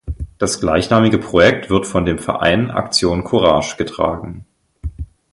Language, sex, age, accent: German, male, 19-29, Deutschland Deutsch